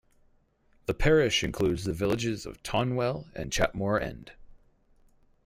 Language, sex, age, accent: English, male, 19-29, United States English